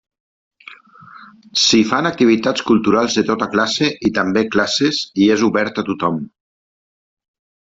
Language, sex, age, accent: Catalan, male, 50-59, valencià